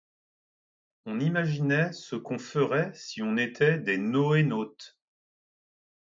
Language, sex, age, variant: French, male, 40-49, Français de métropole